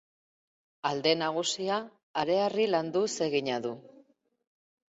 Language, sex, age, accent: Basque, female, 50-59, Mendebalekoa (Araba, Bizkaia, Gipuzkoako mendebaleko herri batzuk)